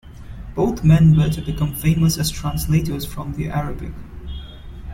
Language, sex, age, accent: English, male, 19-29, India and South Asia (India, Pakistan, Sri Lanka)